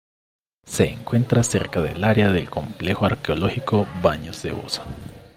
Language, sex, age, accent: Spanish, male, 19-29, Andino-Pacífico: Colombia, Perú, Ecuador, oeste de Bolivia y Venezuela andina